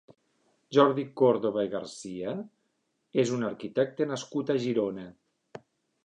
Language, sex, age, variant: Catalan, male, 40-49, Nord-Occidental